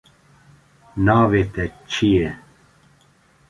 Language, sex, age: Kurdish, male, 30-39